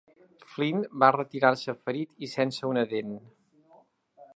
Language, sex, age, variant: Catalan, male, 40-49, Central